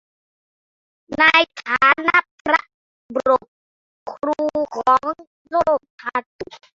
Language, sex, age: Thai, male, under 19